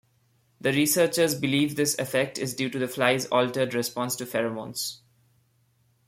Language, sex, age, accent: English, male, 19-29, India and South Asia (India, Pakistan, Sri Lanka)